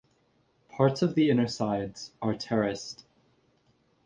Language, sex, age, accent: English, male, 19-29, United States English